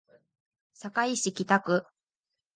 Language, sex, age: Japanese, female, under 19